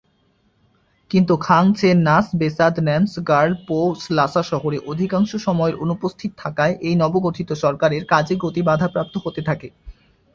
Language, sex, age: Bengali, male, under 19